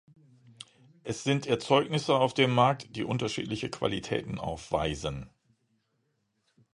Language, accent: German, Deutschland Deutsch